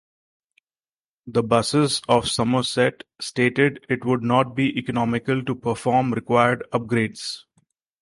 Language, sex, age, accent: English, male, 40-49, India and South Asia (India, Pakistan, Sri Lanka)